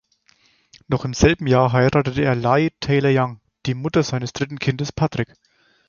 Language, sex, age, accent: German, male, 19-29, Deutschland Deutsch